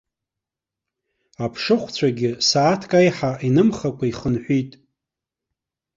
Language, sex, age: Abkhazian, male, 30-39